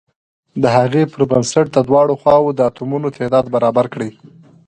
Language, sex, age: Pashto, female, 19-29